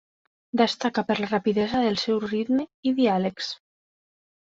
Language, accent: Catalan, valencià